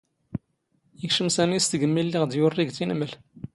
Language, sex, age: Standard Moroccan Tamazight, male, 30-39